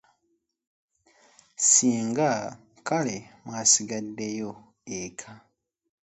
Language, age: Ganda, 19-29